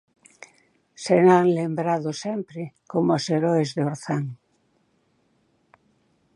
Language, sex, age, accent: Galician, female, 70-79, Atlántico (seseo e gheada)